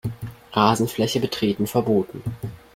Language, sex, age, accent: German, male, under 19, Deutschland Deutsch